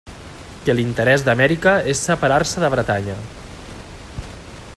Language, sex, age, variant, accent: Catalan, male, 40-49, Central, central